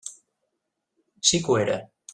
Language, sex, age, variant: Catalan, male, 40-49, Central